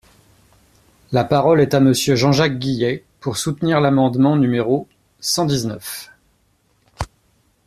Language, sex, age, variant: French, male, 40-49, Français de métropole